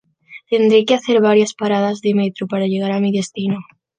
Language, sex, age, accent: Spanish, female, under 19, España: Sur peninsular (Andalucia, Extremadura, Murcia)